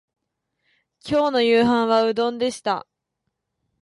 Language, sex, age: Japanese, female, 19-29